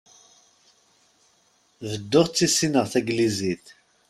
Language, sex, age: Kabyle, male, 30-39